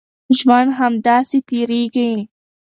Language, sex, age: Pashto, female, under 19